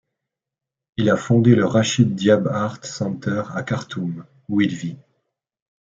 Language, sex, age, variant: French, male, 30-39, Français de métropole